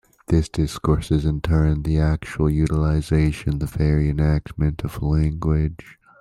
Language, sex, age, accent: English, male, under 19, Canadian English